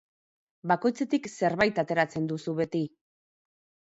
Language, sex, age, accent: Basque, female, 40-49, Mendebalekoa (Araba, Bizkaia, Gipuzkoako mendebaleko herri batzuk)